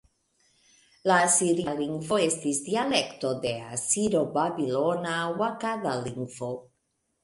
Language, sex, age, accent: Esperanto, female, 50-59, Internacia